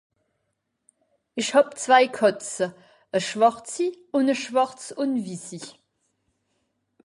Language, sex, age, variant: Swiss German, female, 40-49, Nordniederàlemmànisch (Rishoffe, Zàwere, Bùsswìller, Hawenau, Brüemt, Stroossbùri, Molse, Dàmbàch, Schlettstàtt, Pfàlzbùri usw.)